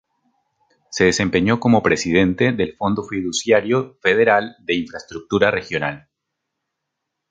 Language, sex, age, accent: Spanish, male, 30-39, Andino-Pacífico: Colombia, Perú, Ecuador, oeste de Bolivia y Venezuela andina